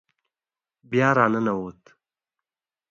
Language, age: Pashto, under 19